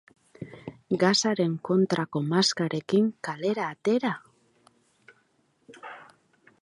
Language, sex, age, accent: Basque, female, 40-49, Mendebalekoa (Araba, Bizkaia, Gipuzkoako mendebaleko herri batzuk)